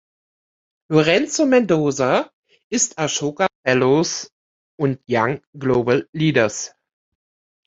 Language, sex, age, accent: German, female, 50-59, Deutschland Deutsch